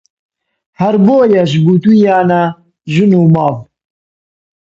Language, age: Central Kurdish, 30-39